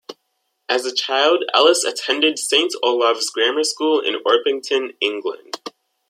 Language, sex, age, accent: English, male, under 19, United States English